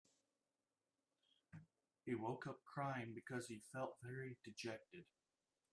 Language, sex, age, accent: English, male, 30-39, United States English